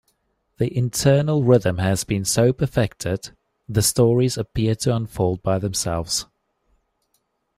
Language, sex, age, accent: English, male, 30-39, Southern African (South Africa, Zimbabwe, Namibia)